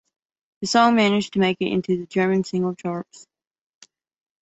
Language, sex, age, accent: English, female, 19-29, United States English